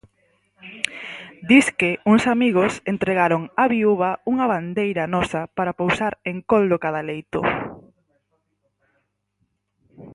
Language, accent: Galician, Normativo (estándar)